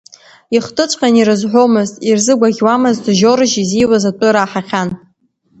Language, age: Abkhazian, under 19